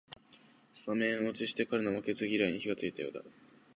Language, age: Japanese, under 19